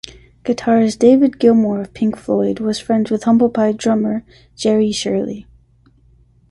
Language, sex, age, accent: English, female, 19-29, United States English